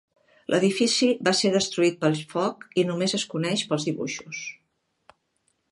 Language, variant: Catalan, Central